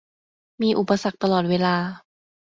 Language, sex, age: Thai, female, under 19